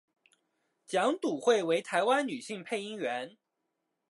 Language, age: Chinese, 19-29